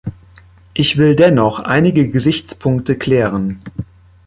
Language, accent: German, Deutschland Deutsch